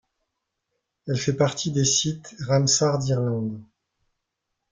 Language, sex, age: French, male, 40-49